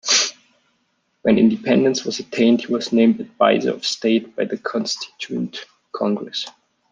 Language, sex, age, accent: English, male, 19-29, United States English